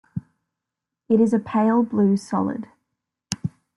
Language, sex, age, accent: English, female, 19-29, Australian English